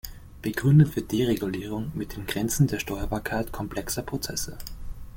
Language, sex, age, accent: German, male, 19-29, Österreichisches Deutsch